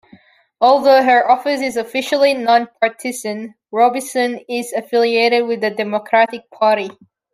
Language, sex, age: English, female, 19-29